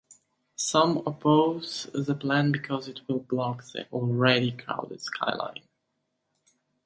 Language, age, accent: English, 19-29, United States English; England English